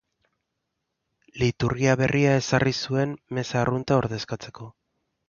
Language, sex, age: Basque, male, 30-39